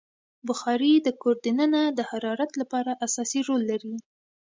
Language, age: Pashto, 19-29